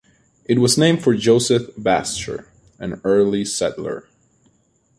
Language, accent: English, United States English